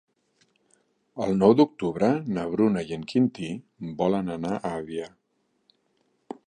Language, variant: Catalan, Central